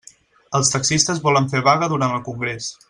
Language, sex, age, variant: Catalan, male, 19-29, Central